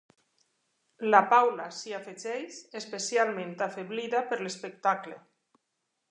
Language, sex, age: Catalan, female, 40-49